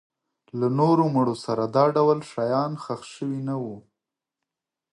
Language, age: Pashto, 30-39